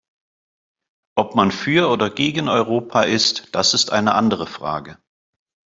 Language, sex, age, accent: German, male, 50-59, Deutschland Deutsch